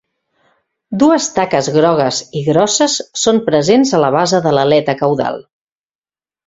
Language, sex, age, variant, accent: Catalan, female, 40-49, Central, Català central